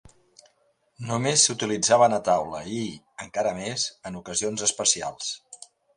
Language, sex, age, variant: Catalan, male, 60-69, Central